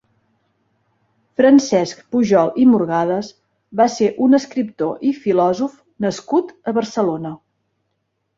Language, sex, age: Catalan, female, 40-49